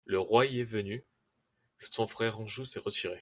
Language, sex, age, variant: French, male, under 19, Français de métropole